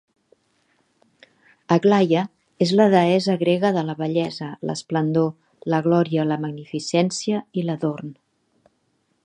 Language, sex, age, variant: Catalan, female, 60-69, Central